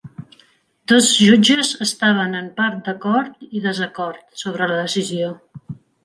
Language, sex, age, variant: Catalan, female, 40-49, Central